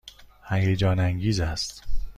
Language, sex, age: Persian, male, 30-39